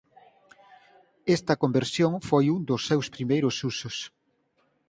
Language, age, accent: Galician, 50-59, Normativo (estándar)